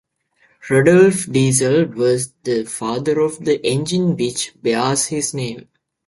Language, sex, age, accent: English, male, 19-29, United States English